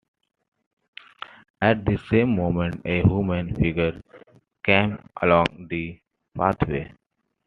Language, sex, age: English, male, 19-29